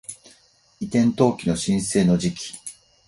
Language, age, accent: Japanese, 50-59, 標準語